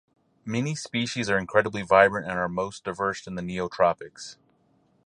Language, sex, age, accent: English, male, 40-49, United States English